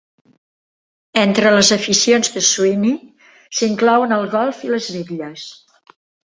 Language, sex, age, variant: Catalan, female, 60-69, Central